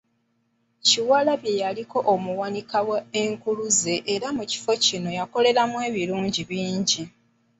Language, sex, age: Ganda, female, 30-39